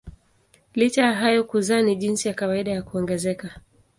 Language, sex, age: Swahili, female, 19-29